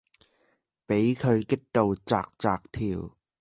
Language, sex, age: Cantonese, male, under 19